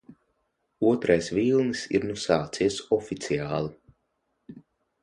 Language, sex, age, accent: Latvian, male, under 19, Vidus dialekts